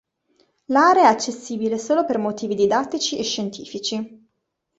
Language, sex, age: Italian, female, 30-39